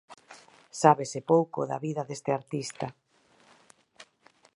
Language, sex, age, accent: Galician, female, 40-49, Oriental (común en zona oriental)